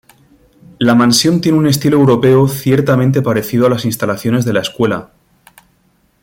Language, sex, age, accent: Spanish, male, 40-49, España: Sur peninsular (Andalucia, Extremadura, Murcia)